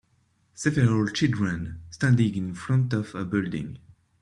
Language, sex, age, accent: English, male, 19-29, England English